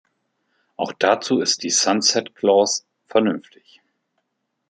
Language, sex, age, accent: German, male, 50-59, Deutschland Deutsch